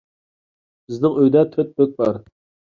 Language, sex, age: Uyghur, male, 19-29